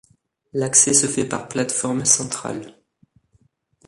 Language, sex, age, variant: French, male, 19-29, Français de métropole